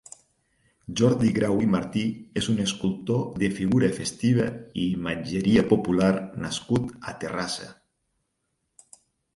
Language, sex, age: Catalan, male, 40-49